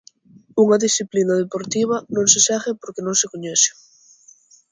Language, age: Galician, 19-29